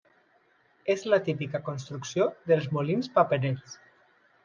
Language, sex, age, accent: Catalan, male, 30-39, valencià